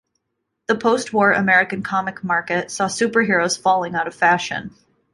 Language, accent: English, United States English